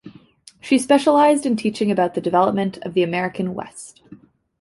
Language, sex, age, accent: English, female, 19-29, Canadian English